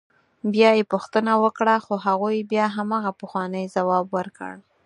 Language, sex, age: Pashto, female, 30-39